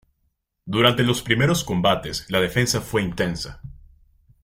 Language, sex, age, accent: Spanish, male, 19-29, Andino-Pacífico: Colombia, Perú, Ecuador, oeste de Bolivia y Venezuela andina